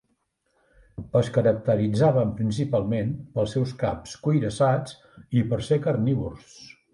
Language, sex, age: Catalan, male, 60-69